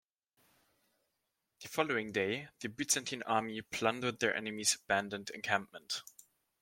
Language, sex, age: English, male, 19-29